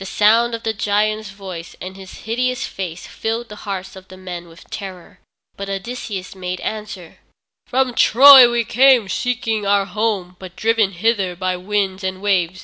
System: none